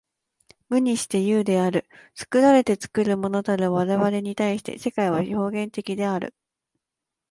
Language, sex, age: Japanese, female, 19-29